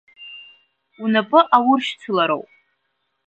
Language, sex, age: Abkhazian, female, under 19